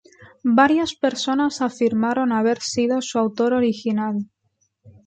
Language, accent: Spanish, España: Centro-Sur peninsular (Madrid, Toledo, Castilla-La Mancha)